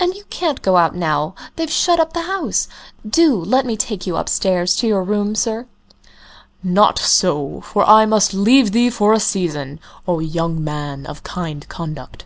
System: none